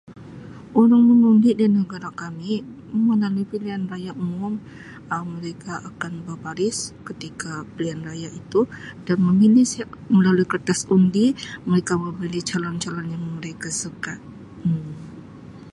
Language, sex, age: Sabah Malay, female, 40-49